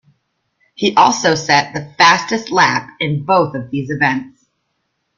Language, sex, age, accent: English, female, 40-49, United States English